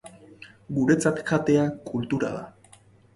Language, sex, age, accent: Basque, male, 30-39, Erdialdekoa edo Nafarra (Gipuzkoa, Nafarroa)